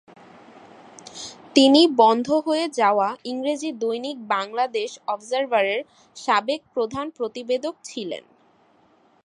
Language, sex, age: Bengali, male, 19-29